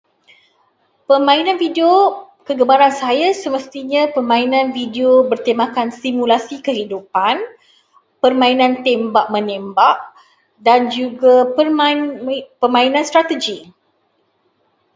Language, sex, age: Malay, female, 30-39